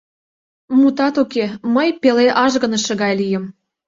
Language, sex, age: Mari, female, 19-29